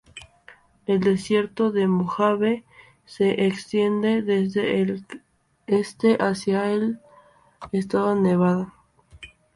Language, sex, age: Spanish, female, under 19